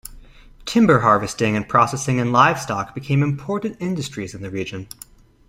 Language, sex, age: English, male, 19-29